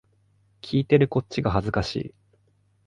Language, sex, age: Japanese, male, 19-29